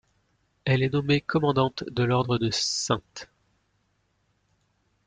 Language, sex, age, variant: French, male, 19-29, Français de métropole